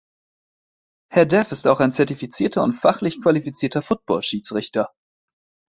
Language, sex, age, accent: German, male, 19-29, Deutschland Deutsch